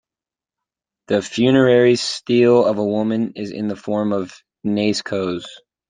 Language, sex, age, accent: English, male, 19-29, United States English